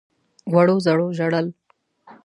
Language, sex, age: Pashto, female, 19-29